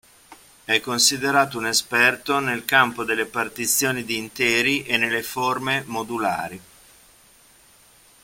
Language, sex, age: Italian, male, 50-59